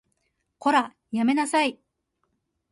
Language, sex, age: Japanese, female, 30-39